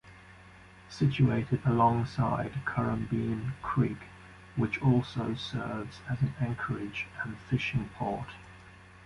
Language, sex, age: English, male, 30-39